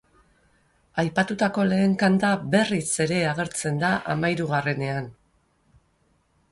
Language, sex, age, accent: Basque, female, 50-59, Mendebalekoa (Araba, Bizkaia, Gipuzkoako mendebaleko herri batzuk)